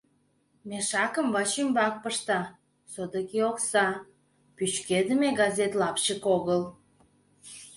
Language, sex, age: Mari, female, 19-29